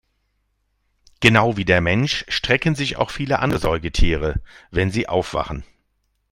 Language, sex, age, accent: German, male, 50-59, Deutschland Deutsch